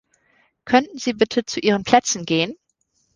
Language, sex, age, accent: German, female, 19-29, Deutschland Deutsch